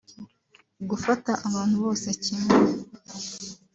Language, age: Kinyarwanda, 19-29